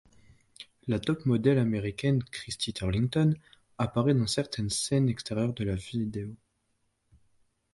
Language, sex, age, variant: French, male, 19-29, Français de métropole